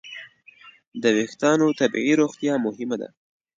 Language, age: Pashto, 19-29